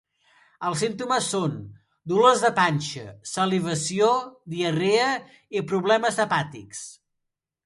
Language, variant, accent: Catalan, Central, central